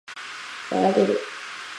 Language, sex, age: Japanese, female, 19-29